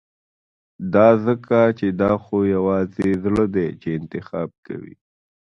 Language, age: Pashto, 19-29